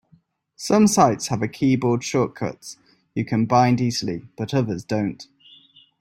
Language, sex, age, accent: English, male, 19-29, England English